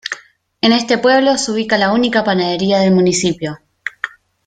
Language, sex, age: Spanish, female, 19-29